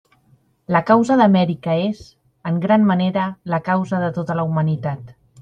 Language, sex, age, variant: Catalan, male, 30-39, Central